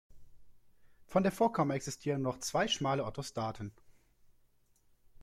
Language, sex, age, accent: German, male, 19-29, Deutschland Deutsch